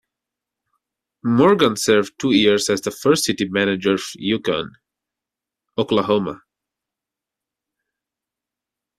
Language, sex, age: English, male, 19-29